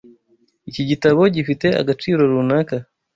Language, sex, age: Kinyarwanda, male, 19-29